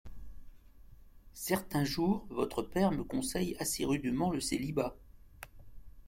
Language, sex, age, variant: French, male, 50-59, Français de métropole